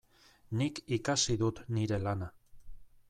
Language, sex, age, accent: Basque, male, 40-49, Erdialdekoa edo Nafarra (Gipuzkoa, Nafarroa)